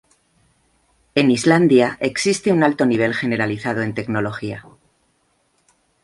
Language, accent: Spanish, España: Centro-Sur peninsular (Madrid, Toledo, Castilla-La Mancha)